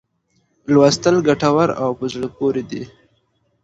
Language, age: Pashto, 19-29